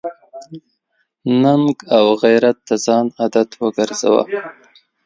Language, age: Pashto, 30-39